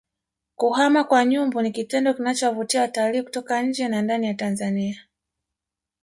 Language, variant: Swahili, Kiswahili cha Bara ya Tanzania